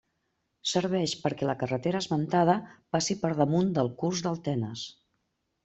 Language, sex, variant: Catalan, female, Central